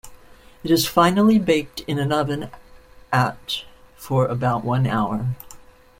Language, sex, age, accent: English, female, 60-69, United States English